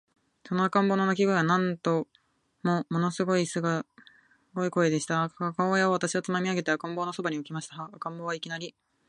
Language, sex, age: Japanese, female, 19-29